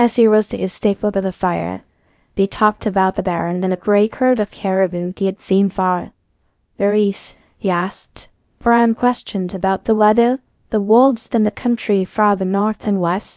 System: TTS, VITS